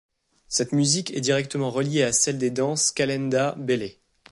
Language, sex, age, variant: French, male, 19-29, Français de métropole